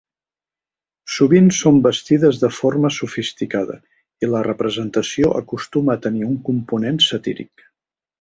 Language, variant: Catalan, Central